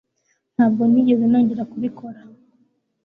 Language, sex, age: Kinyarwanda, female, 19-29